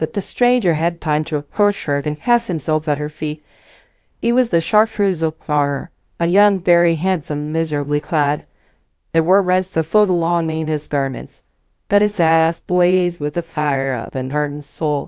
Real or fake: fake